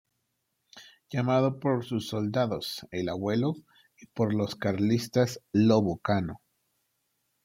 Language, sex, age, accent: Spanish, male, 30-39, México